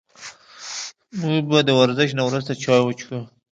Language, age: Pashto, 30-39